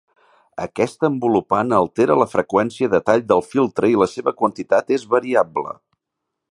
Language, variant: Catalan, Central